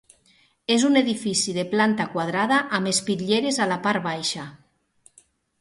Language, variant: Catalan, Nord-Occidental